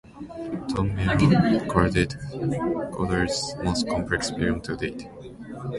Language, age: English, 19-29